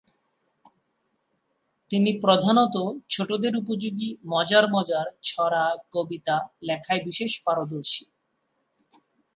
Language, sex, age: Bengali, male, 19-29